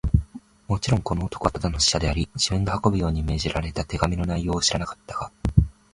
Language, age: Japanese, 19-29